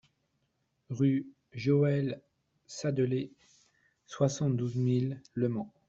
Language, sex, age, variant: French, male, 40-49, Français de métropole